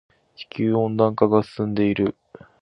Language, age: Japanese, 19-29